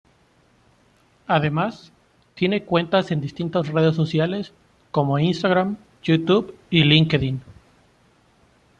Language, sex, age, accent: Spanish, male, 19-29, México